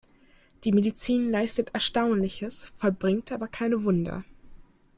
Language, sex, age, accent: German, female, 19-29, Deutschland Deutsch